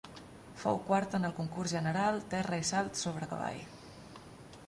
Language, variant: Catalan, Central